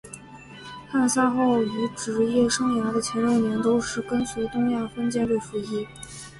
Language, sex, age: Chinese, female, 19-29